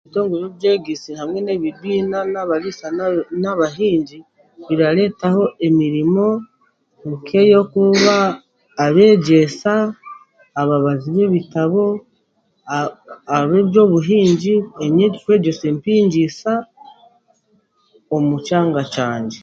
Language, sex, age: Chiga, female, 40-49